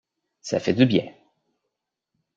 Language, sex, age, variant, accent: French, male, 30-39, Français d'Amérique du Nord, Français du Canada